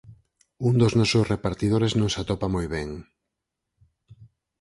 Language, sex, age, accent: Galician, male, 40-49, Normativo (estándar)